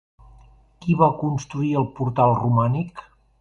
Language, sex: Catalan, male